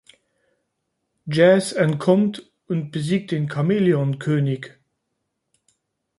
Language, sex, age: German, male, 40-49